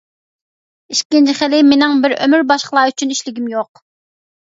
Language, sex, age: Uyghur, female, 19-29